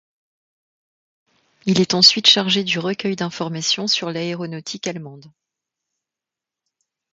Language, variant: French, Français de métropole